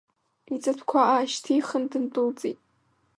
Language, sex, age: Abkhazian, female, under 19